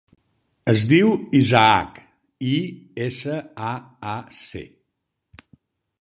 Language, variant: Catalan, Nord-Occidental